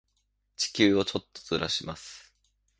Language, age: Japanese, 19-29